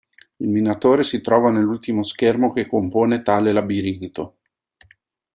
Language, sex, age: Italian, male, 30-39